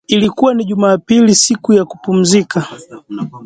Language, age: Swahili, 19-29